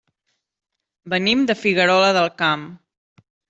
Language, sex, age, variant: Catalan, female, 40-49, Central